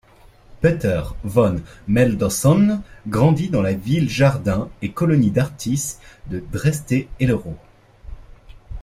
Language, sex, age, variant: French, male, 19-29, Français de métropole